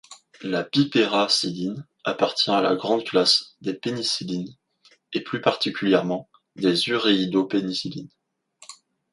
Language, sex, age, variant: French, male, 19-29, Français de métropole